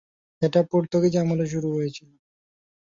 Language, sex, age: Bengali, male, 19-29